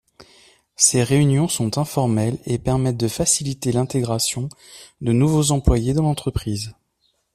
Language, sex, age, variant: French, male, 30-39, Français de métropole